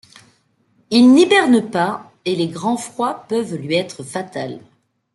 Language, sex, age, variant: French, female, 40-49, Français de métropole